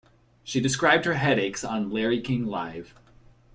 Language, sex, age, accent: English, male, 30-39, United States English